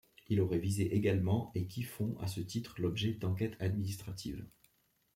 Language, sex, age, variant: French, male, 30-39, Français de métropole